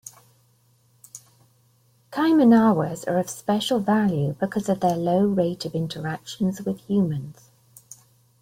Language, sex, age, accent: English, female, 50-59, England English